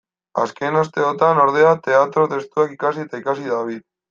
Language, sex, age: Basque, male, 19-29